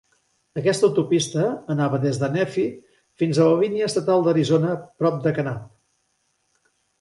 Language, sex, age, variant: Catalan, male, 60-69, Central